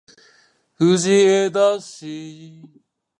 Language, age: Japanese, 19-29